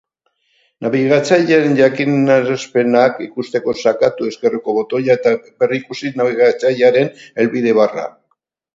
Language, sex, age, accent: Basque, male, 70-79, Mendebalekoa (Araba, Bizkaia, Gipuzkoako mendebaleko herri batzuk)